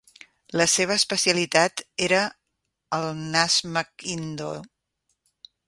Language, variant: Catalan, Central